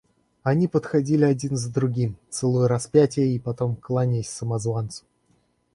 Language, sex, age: Russian, male, 19-29